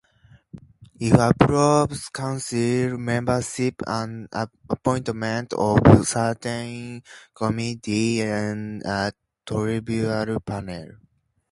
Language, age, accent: English, 19-29, United States English